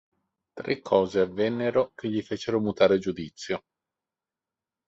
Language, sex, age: Italian, male, 40-49